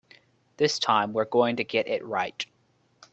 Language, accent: English, United States English